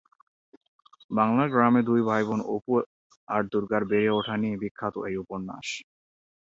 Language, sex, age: Bengali, male, under 19